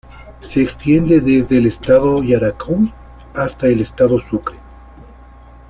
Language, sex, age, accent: Spanish, male, 40-49, Andino-Pacífico: Colombia, Perú, Ecuador, oeste de Bolivia y Venezuela andina